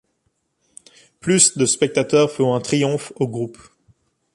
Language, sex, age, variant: French, male, 19-29, Français de métropole